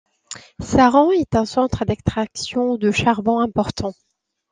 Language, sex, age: French, female, 30-39